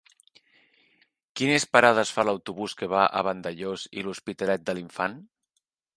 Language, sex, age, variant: Catalan, male, 40-49, Central